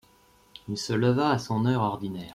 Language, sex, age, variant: French, male, 40-49, Français de métropole